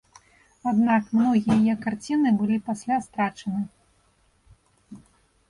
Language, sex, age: Belarusian, female, 30-39